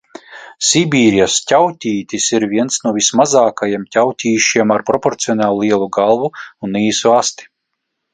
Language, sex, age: Latvian, male, 40-49